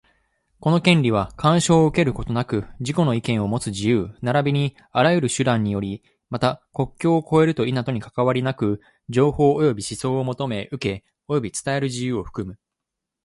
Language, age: Japanese, 19-29